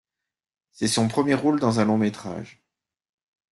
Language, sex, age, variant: French, male, 50-59, Français de métropole